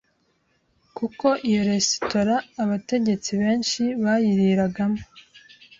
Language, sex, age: Kinyarwanda, female, 19-29